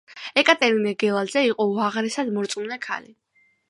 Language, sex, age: Georgian, female, under 19